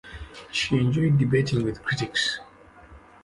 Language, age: English, 50-59